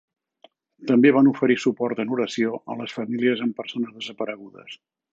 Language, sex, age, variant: Catalan, male, 60-69, Central